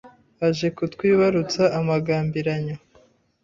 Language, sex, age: Kinyarwanda, female, 30-39